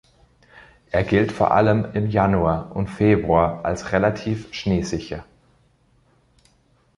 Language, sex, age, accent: German, male, 30-39, Österreichisches Deutsch